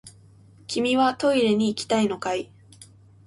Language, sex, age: Japanese, female, 19-29